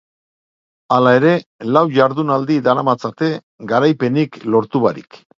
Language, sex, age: Basque, male, 60-69